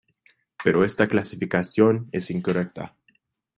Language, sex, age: Spanish, male, under 19